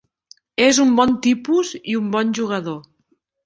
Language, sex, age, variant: Catalan, female, 40-49, Nord-Occidental